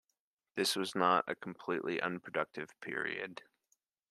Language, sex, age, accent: English, male, 19-29, United States English